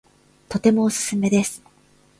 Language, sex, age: Japanese, female, 19-29